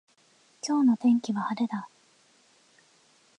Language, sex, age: Japanese, female, 19-29